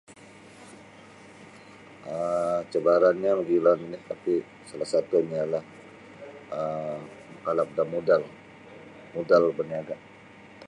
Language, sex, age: Sabah Bisaya, male, 40-49